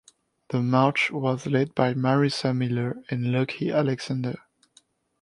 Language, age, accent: English, 19-29, United States English